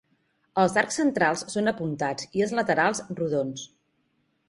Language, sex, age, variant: Catalan, female, 40-49, Central